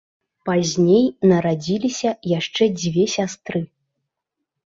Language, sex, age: Belarusian, female, 30-39